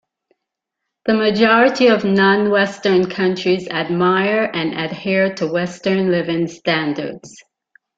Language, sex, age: English, female, 50-59